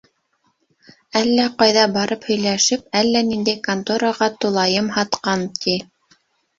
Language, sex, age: Bashkir, female, 30-39